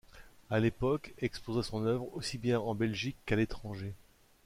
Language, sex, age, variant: French, male, 40-49, Français de métropole